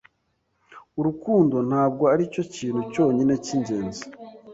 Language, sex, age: Kinyarwanda, male, 19-29